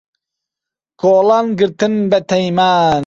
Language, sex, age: Central Kurdish, male, 19-29